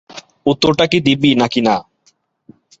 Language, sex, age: Bengali, male, 19-29